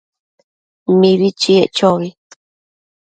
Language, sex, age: Matsés, female, 30-39